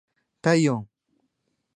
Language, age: Japanese, 19-29